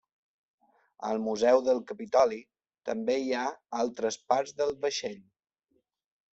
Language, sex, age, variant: Catalan, male, 40-49, Balear